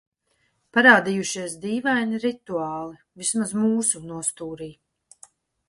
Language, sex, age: Latvian, female, 30-39